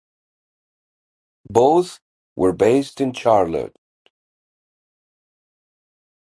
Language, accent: English, United States English